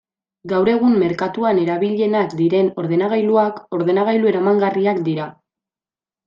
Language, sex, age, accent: Basque, female, 19-29, Mendebalekoa (Araba, Bizkaia, Gipuzkoako mendebaleko herri batzuk)